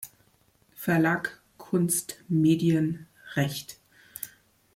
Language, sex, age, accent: German, female, 40-49, Deutschland Deutsch